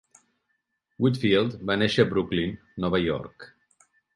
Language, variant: Catalan, Central